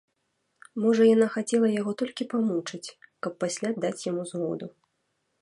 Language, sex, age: Belarusian, female, 30-39